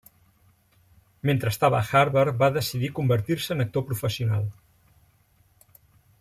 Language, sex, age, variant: Catalan, male, 50-59, Central